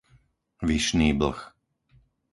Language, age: Slovak, 50-59